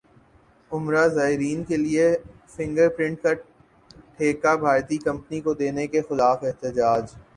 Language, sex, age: Urdu, male, 19-29